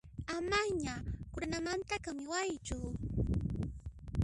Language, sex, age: Puno Quechua, female, 19-29